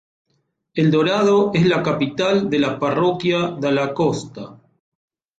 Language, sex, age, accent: Spanish, male, 50-59, Rioplatense: Argentina, Uruguay, este de Bolivia, Paraguay